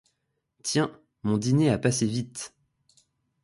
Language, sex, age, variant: French, male, 19-29, Français de métropole